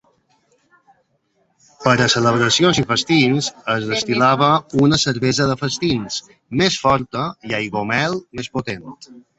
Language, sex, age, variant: Catalan, male, 40-49, Balear